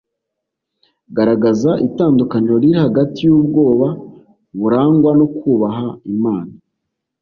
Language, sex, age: Kinyarwanda, male, 40-49